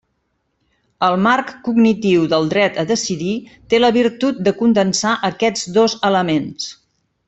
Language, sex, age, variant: Catalan, female, 50-59, Central